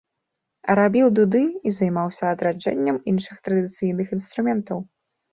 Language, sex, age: Belarusian, female, 19-29